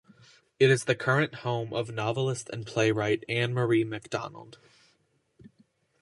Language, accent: English, United States English